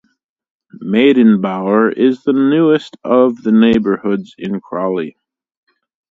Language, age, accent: English, 30-39, United States English